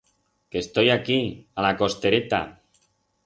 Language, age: Aragonese, 40-49